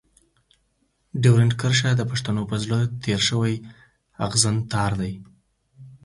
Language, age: Pashto, 19-29